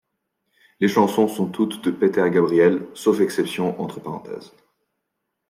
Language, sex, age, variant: French, male, 19-29, Français de métropole